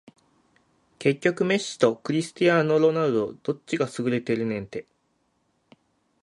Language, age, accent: Japanese, 30-39, 標準